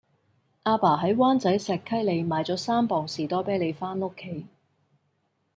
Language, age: Cantonese, 30-39